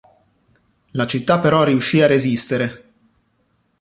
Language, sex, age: Italian, male, 30-39